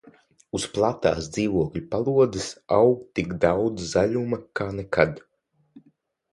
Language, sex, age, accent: Latvian, male, under 19, Vidus dialekts